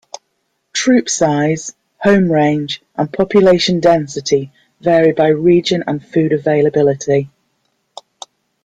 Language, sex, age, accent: English, female, 40-49, England English